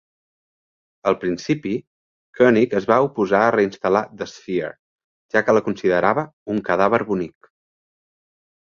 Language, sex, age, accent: Catalan, male, 19-29, central; nord-occidental